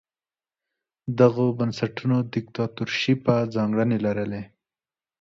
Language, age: Pashto, 19-29